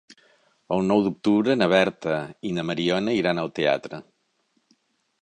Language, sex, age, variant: Catalan, male, 60-69, Central